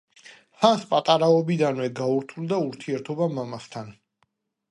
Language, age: Georgian, 40-49